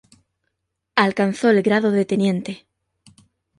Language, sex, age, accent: Spanish, female, 19-29, España: Sur peninsular (Andalucia, Extremadura, Murcia)